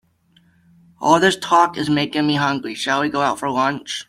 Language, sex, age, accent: English, male, 19-29, United States English